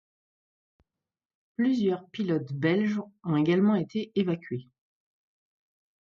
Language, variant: French, Français de métropole